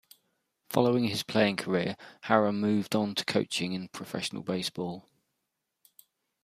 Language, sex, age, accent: English, male, 40-49, England English